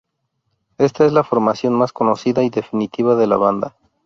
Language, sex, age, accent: Spanish, male, 19-29, México